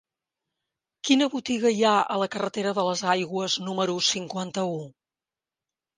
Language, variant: Catalan, Central